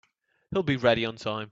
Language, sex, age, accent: English, male, 19-29, England English